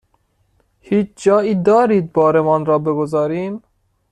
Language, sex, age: Persian, male, 19-29